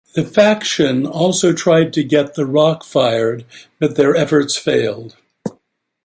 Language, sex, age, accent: English, male, 80-89, United States English